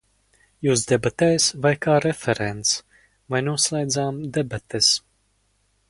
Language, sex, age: Latvian, male, under 19